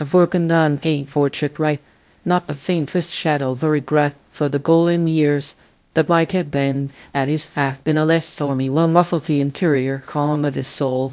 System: TTS, VITS